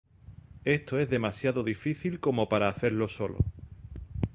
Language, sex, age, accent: Spanish, male, 40-49, España: Sur peninsular (Andalucia, Extremadura, Murcia)